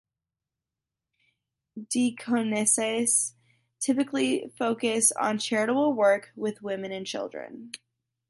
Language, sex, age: English, female, under 19